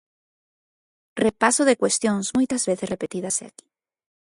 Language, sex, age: Galician, female, 30-39